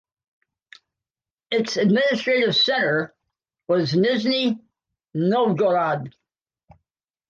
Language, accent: English, United States English